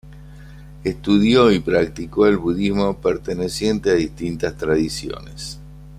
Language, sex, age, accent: Spanish, male, 60-69, Rioplatense: Argentina, Uruguay, este de Bolivia, Paraguay